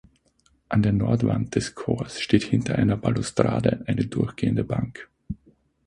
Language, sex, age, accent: German, male, 19-29, Österreichisches Deutsch